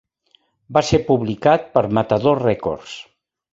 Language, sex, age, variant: Catalan, male, 70-79, Central